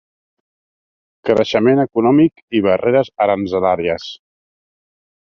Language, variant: Catalan, Central